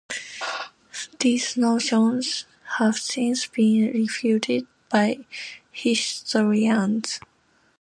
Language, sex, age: English, female, 19-29